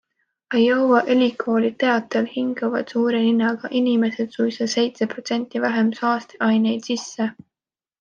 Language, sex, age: Estonian, female, 19-29